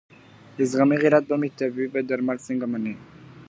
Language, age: Pashto, 19-29